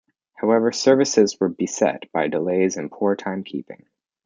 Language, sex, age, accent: English, male, under 19, Canadian English